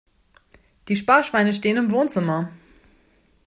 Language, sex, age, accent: German, female, 19-29, Deutschland Deutsch